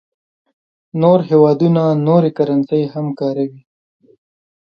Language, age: Pashto, 30-39